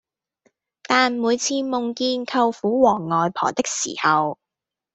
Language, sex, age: Cantonese, female, 19-29